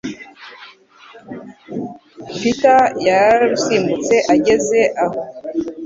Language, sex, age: Kinyarwanda, female, 50-59